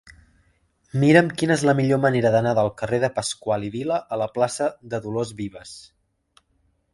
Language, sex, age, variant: Catalan, male, 19-29, Central